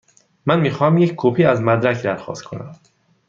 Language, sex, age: Persian, male, 30-39